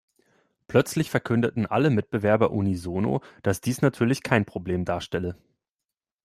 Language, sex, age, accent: German, male, 30-39, Deutschland Deutsch